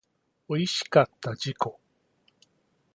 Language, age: Japanese, 50-59